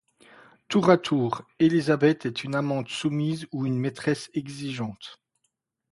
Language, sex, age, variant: French, male, 40-49, Français de métropole